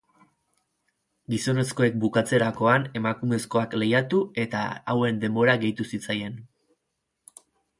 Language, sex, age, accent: Basque, male, 30-39, Erdialdekoa edo Nafarra (Gipuzkoa, Nafarroa)